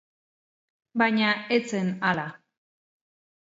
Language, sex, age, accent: Basque, female, 40-49, Mendebalekoa (Araba, Bizkaia, Gipuzkoako mendebaleko herri batzuk)